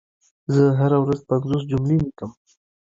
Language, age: Pashto, 19-29